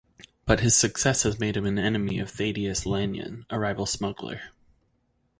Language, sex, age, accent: English, male, 30-39, United States English